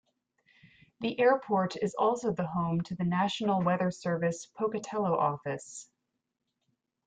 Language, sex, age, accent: English, female, 30-39, United States English